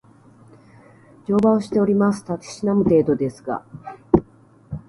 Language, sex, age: Japanese, female, 40-49